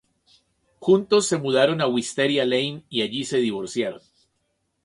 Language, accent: Spanish, Andino-Pacífico: Colombia, Perú, Ecuador, oeste de Bolivia y Venezuela andina